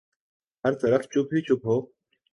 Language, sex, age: Urdu, male, 19-29